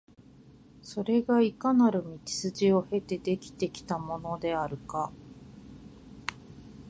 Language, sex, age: Japanese, female, 40-49